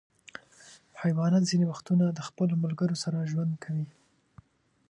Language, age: Pashto, 19-29